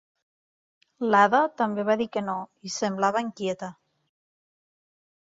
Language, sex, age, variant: Catalan, female, 30-39, Nord-Occidental